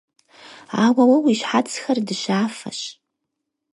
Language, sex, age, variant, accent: Kabardian, female, 30-39, Адыгэбзэ (Къэбэрдей, Кирил, псоми зэдай), Джылэхъстэней (Gilahsteney)